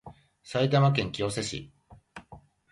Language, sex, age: Japanese, male, 40-49